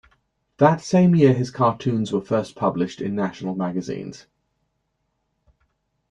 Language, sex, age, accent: English, male, 30-39, England English